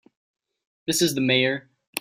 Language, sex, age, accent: English, male, 19-29, United States English